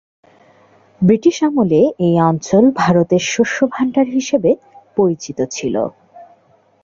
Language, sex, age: Bengali, female, 19-29